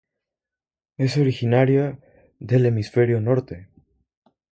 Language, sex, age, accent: Spanish, male, under 19, Andino-Pacífico: Colombia, Perú, Ecuador, oeste de Bolivia y Venezuela andina